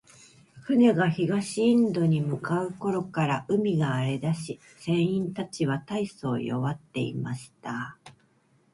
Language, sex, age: Japanese, male, 19-29